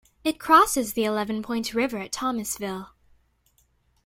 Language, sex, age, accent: English, female, under 19, United States English